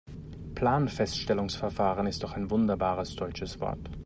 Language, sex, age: German, male, 40-49